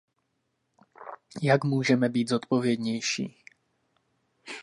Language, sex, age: Czech, male, 30-39